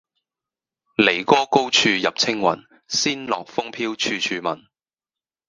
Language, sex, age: Cantonese, male, 30-39